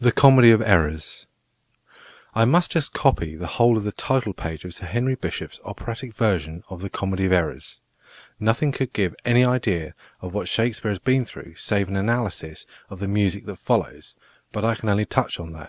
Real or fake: real